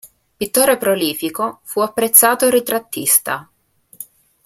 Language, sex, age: Italian, female, 19-29